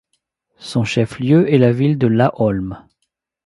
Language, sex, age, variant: French, male, 40-49, Français de métropole